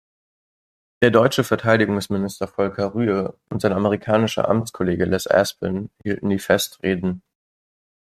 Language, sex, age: German, male, 19-29